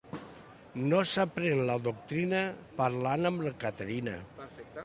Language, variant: Catalan, Septentrional